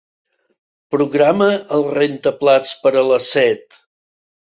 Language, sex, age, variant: Catalan, male, 60-69, Central